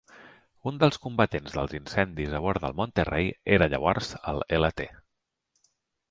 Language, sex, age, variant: Catalan, male, 40-49, Central